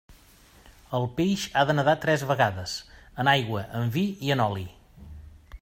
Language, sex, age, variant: Catalan, male, 50-59, Central